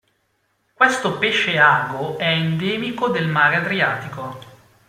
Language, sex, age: Italian, male, 40-49